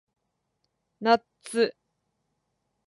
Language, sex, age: Japanese, female, 19-29